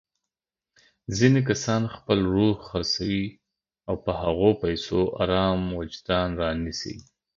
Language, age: Pashto, 30-39